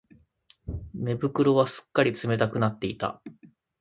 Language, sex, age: Japanese, male, 30-39